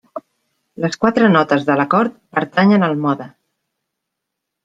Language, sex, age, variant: Catalan, female, 40-49, Central